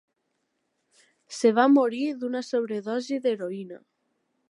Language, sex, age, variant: Catalan, female, under 19, Nord-Occidental